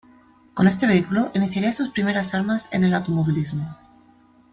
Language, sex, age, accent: Spanish, female, 30-39, España: Centro-Sur peninsular (Madrid, Toledo, Castilla-La Mancha)